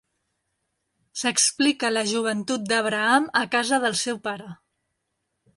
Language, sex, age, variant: Catalan, female, 40-49, Central